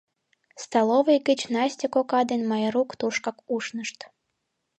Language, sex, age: Mari, female, 19-29